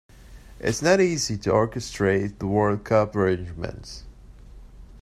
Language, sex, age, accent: English, male, 30-39, United States English